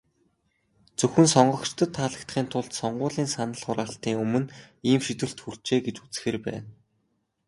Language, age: Mongolian, 19-29